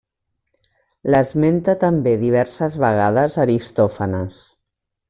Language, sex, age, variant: Catalan, female, 50-59, Central